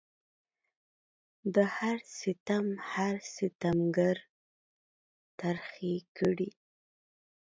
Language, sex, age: Pashto, female, 30-39